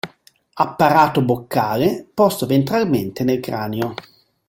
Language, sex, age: Italian, male, 50-59